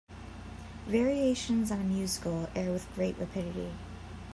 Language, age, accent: English, 19-29, United States English